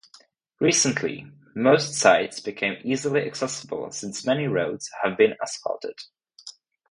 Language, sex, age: English, male, under 19